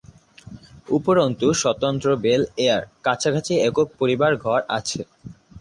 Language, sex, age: Bengali, male, 19-29